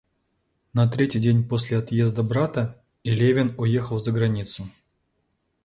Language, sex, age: Russian, male, 40-49